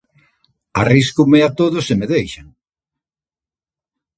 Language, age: Galician, 60-69